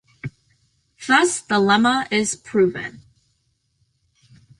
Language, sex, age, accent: English, female, under 19, United States English